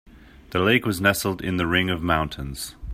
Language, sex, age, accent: English, male, 30-39, United States English